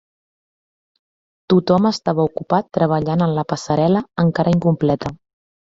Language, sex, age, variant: Catalan, female, 19-29, Central